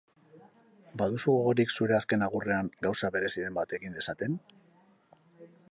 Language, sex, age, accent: Basque, male, 50-59, Mendebalekoa (Araba, Bizkaia, Gipuzkoako mendebaleko herri batzuk)